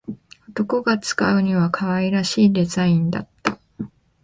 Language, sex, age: Japanese, female, 19-29